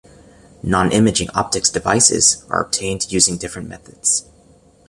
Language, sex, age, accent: English, male, 19-29, United States English